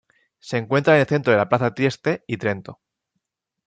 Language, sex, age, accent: Spanish, male, 30-39, España: Centro-Sur peninsular (Madrid, Toledo, Castilla-La Mancha)